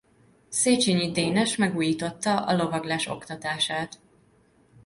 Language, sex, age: Hungarian, female, 19-29